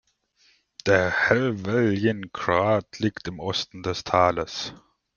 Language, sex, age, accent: German, male, 19-29, Deutschland Deutsch